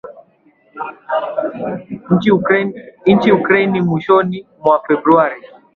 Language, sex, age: Swahili, male, 19-29